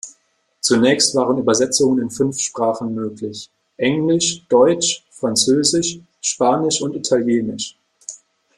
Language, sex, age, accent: German, male, 19-29, Deutschland Deutsch